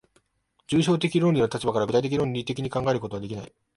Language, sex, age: Japanese, male, 19-29